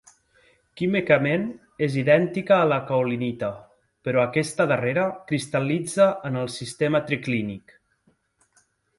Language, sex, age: Catalan, male, 40-49